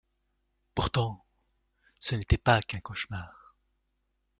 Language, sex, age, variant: French, male, 19-29, Français de métropole